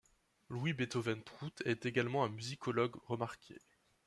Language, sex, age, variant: French, male, 19-29, Français de métropole